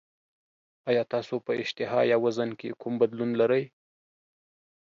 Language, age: Pashto, 19-29